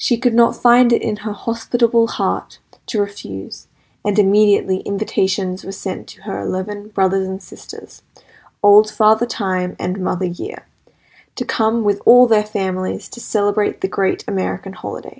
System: none